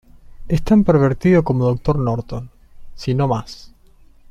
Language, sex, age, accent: Spanish, male, 19-29, Rioplatense: Argentina, Uruguay, este de Bolivia, Paraguay